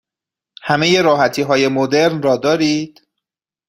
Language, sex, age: Persian, male, 30-39